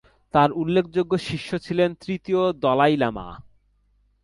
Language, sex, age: Bengali, male, 19-29